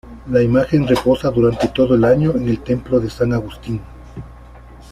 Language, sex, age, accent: Spanish, male, 40-49, Andino-Pacífico: Colombia, Perú, Ecuador, oeste de Bolivia y Venezuela andina